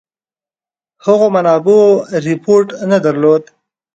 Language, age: Pashto, 19-29